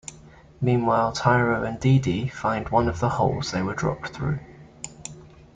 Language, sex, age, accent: English, male, 19-29, England English